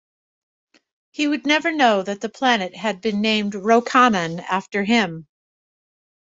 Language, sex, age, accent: English, female, 50-59, United States English